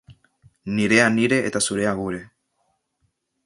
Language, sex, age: Basque, male, under 19